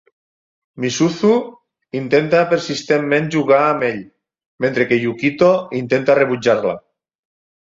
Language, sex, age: Catalan, male, 50-59